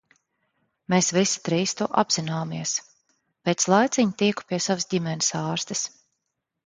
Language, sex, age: Latvian, female, 40-49